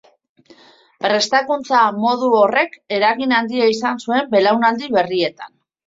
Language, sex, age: Basque, female, 40-49